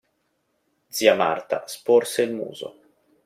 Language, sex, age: Italian, male, 30-39